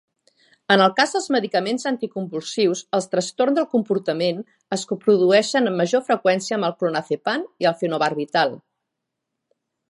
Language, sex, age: Catalan, female, 50-59